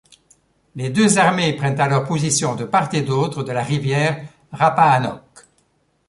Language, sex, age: French, male, 70-79